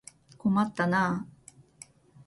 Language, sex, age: Japanese, female, 40-49